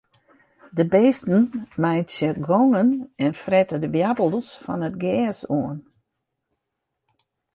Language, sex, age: Western Frisian, female, 60-69